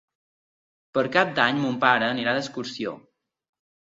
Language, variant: Catalan, Central